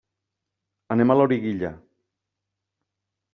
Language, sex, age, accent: Catalan, male, 40-49, valencià